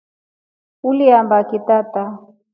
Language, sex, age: Rombo, female, 40-49